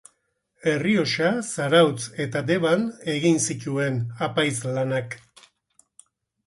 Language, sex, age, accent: Basque, male, 60-69, Mendebalekoa (Araba, Bizkaia, Gipuzkoako mendebaleko herri batzuk)